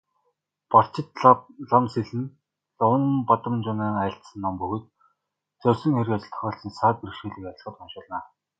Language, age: Mongolian, 30-39